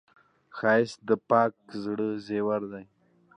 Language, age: Pashto, under 19